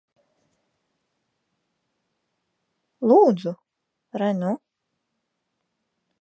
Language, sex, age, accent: Latvian, female, 19-29, Dzimtā valoda